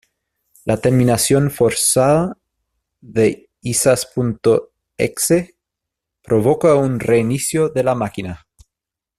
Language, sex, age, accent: Spanish, male, 30-39, Chileno: Chile, Cuyo